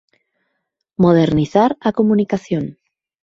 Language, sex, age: Galician, female, 30-39